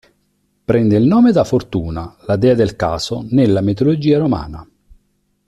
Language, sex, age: Italian, male, 50-59